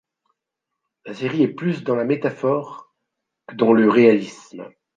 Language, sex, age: French, male, 60-69